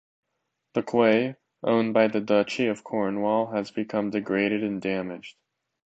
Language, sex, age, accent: English, male, under 19, United States English